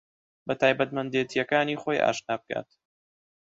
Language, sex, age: Central Kurdish, male, under 19